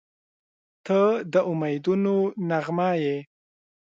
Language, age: Pashto, 19-29